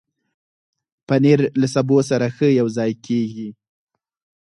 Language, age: Pashto, 19-29